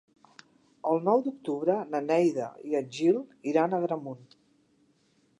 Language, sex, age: Catalan, female, 60-69